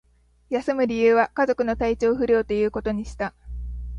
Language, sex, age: Japanese, female, 19-29